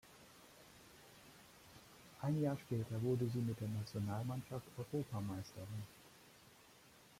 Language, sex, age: German, male, 50-59